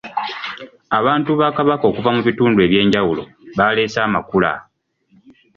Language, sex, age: Ganda, male, 30-39